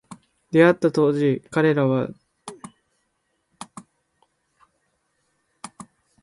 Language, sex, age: Japanese, male, 19-29